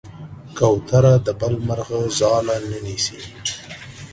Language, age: Pashto, 30-39